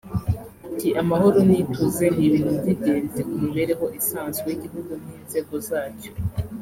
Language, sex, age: Kinyarwanda, female, under 19